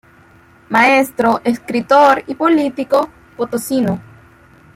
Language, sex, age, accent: Spanish, female, 19-29, América central